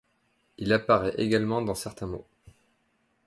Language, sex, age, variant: French, male, 19-29, Français de métropole